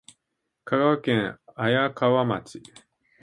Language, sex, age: Japanese, male, 50-59